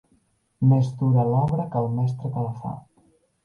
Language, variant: Catalan, Balear